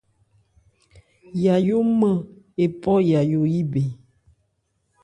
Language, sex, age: Ebrié, female, 30-39